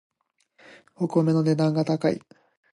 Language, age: Japanese, 19-29